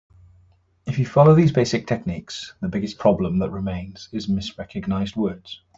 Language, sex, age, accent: English, male, 40-49, England English